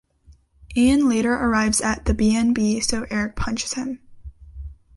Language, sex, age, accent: English, female, under 19, United States English